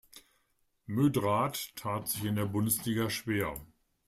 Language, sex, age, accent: German, male, 60-69, Deutschland Deutsch